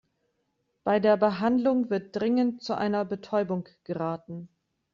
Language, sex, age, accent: German, female, 30-39, Deutschland Deutsch